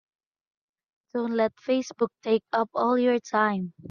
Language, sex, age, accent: English, female, under 19, Filipino